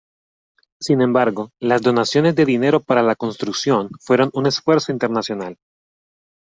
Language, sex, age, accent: Spanish, male, 30-39, América central